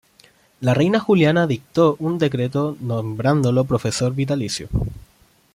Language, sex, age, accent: Spanish, male, 19-29, Chileno: Chile, Cuyo